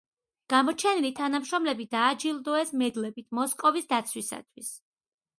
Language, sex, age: Georgian, female, 30-39